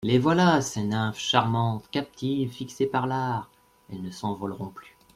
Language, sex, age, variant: French, male, 40-49, Français de métropole